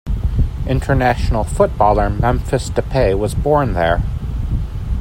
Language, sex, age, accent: English, male, 19-29, United States English